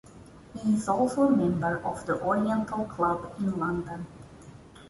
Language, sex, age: English, female, 30-39